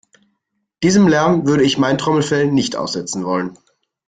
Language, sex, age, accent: German, male, 19-29, Deutschland Deutsch